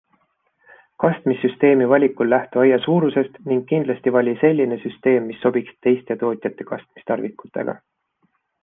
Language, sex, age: Estonian, male, 30-39